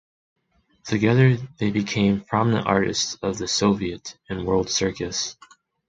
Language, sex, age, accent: English, male, 19-29, United States English